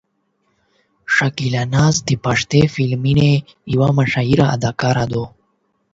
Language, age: Pashto, 19-29